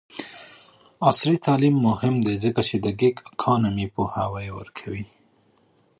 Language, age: Pashto, 30-39